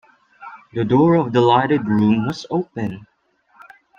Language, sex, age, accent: English, male, 19-29, Filipino